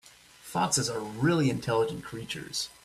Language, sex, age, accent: English, male, 40-49, United States English